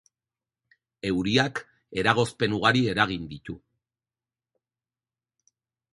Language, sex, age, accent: Basque, male, 40-49, Erdialdekoa edo Nafarra (Gipuzkoa, Nafarroa)